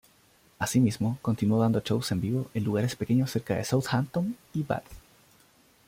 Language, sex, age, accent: Spanish, male, 19-29, Chileno: Chile, Cuyo